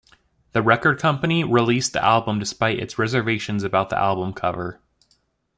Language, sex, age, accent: English, male, 19-29, United States English